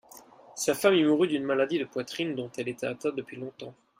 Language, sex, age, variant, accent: French, male, 19-29, Français d'Europe, Français de Belgique